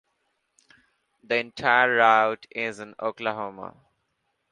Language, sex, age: English, male, 19-29